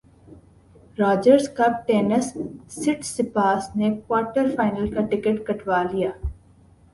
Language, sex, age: Urdu, female, 19-29